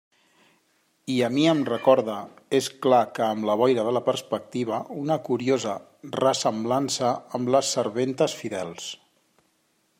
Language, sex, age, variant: Catalan, male, 40-49, Central